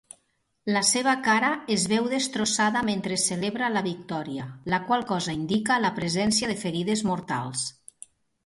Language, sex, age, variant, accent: Catalan, female, 40-49, Nord-Occidental, nord-occidental